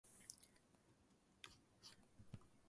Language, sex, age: Japanese, male, under 19